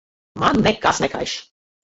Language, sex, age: Latvian, female, 40-49